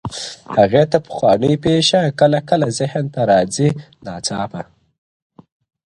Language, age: Pashto, under 19